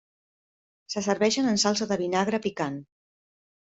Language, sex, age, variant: Catalan, female, 50-59, Central